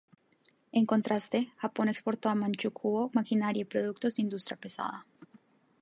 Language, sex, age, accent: Spanish, female, 19-29, Andino-Pacífico: Colombia, Perú, Ecuador, oeste de Bolivia y Venezuela andina